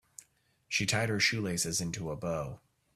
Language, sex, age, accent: English, male, 30-39, United States English